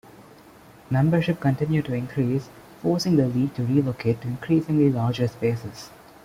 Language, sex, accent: English, male, India and South Asia (India, Pakistan, Sri Lanka)